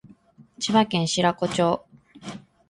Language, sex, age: Japanese, female, 19-29